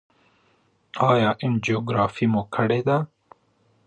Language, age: Pashto, 30-39